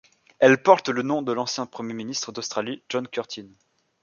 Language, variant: French, Français de métropole